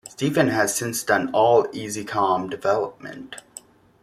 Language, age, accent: English, 19-29, United States English